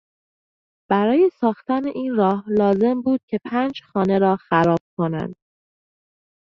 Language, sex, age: Persian, female, 19-29